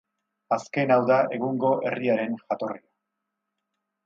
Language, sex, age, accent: Basque, male, 50-59, Erdialdekoa edo Nafarra (Gipuzkoa, Nafarroa)